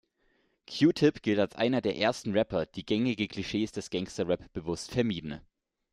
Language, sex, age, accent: German, male, 19-29, Deutschland Deutsch